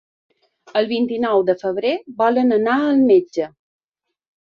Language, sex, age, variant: Catalan, female, 30-39, Balear